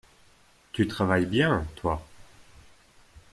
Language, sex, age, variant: French, male, 19-29, Français de métropole